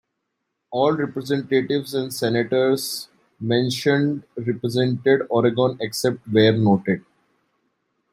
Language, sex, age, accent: English, male, 19-29, India and South Asia (India, Pakistan, Sri Lanka)